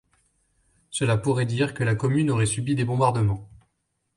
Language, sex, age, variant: French, male, 30-39, Français de métropole